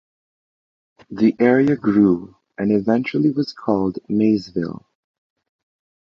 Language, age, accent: English, 30-39, Filipino